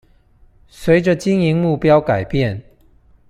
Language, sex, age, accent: Chinese, male, 40-49, 出生地：臺北市